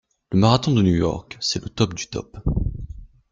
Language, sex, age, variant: French, male, 19-29, Français de métropole